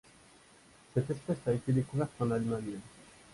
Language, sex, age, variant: French, male, 19-29, Français de métropole